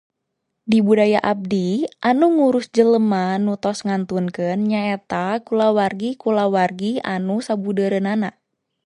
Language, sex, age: Sundanese, female, 19-29